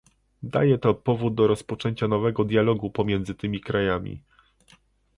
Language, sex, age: Polish, male, 30-39